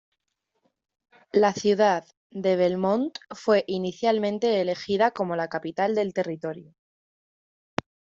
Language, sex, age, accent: Spanish, female, under 19, España: Centro-Sur peninsular (Madrid, Toledo, Castilla-La Mancha)